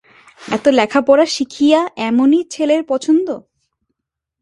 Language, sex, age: Bengali, female, 19-29